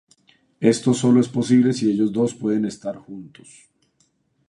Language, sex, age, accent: Spanish, male, 50-59, Andino-Pacífico: Colombia, Perú, Ecuador, oeste de Bolivia y Venezuela andina